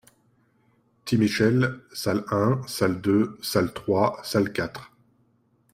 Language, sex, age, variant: French, male, 19-29, Français de métropole